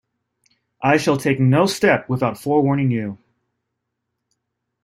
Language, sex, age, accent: English, male, 30-39, United States English